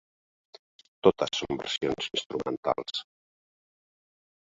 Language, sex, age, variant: Catalan, male, 50-59, Central